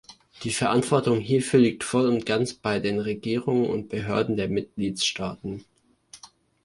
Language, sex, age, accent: German, male, under 19, Deutschland Deutsch